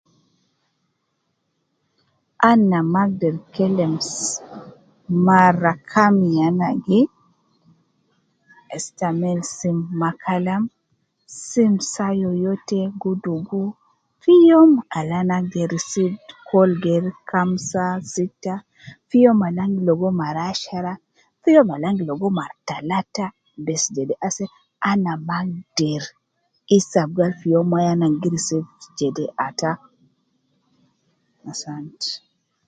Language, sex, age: Nubi, female, 30-39